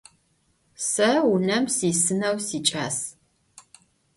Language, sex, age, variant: Adyghe, female, 50-59, Адыгабзэ (Кирил, пстэумэ зэдыряе)